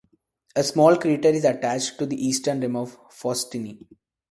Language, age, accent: English, 19-29, India and South Asia (India, Pakistan, Sri Lanka)